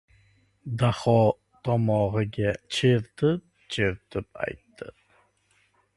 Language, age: Uzbek, 30-39